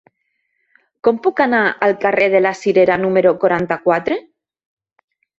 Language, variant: Catalan, Nord-Occidental